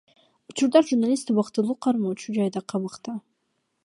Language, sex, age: Kyrgyz, female, under 19